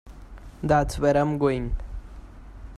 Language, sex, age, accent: English, male, 19-29, India and South Asia (India, Pakistan, Sri Lanka)